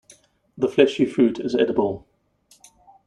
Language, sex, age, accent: English, male, 30-39, Southern African (South Africa, Zimbabwe, Namibia)